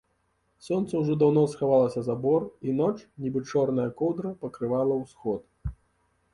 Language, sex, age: Belarusian, male, 30-39